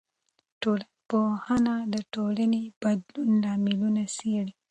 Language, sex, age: Pashto, female, 19-29